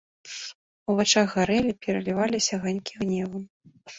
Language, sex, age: Belarusian, female, 30-39